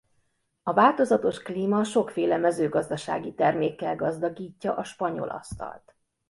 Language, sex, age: Hungarian, female, 50-59